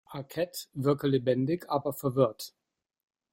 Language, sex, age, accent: German, male, 50-59, Deutschland Deutsch